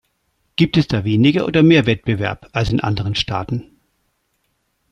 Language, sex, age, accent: German, male, 60-69, Deutschland Deutsch